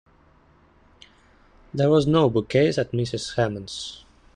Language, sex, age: English, male, 19-29